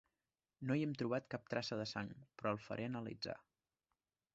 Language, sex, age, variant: Catalan, male, 19-29, Nord-Occidental